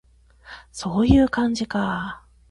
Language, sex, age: Japanese, female, 40-49